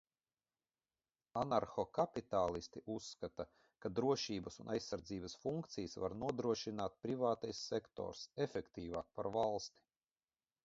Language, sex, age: Latvian, male, 40-49